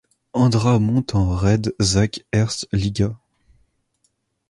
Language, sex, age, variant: French, male, 19-29, Français de métropole